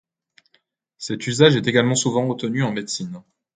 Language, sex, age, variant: French, male, 19-29, Français de métropole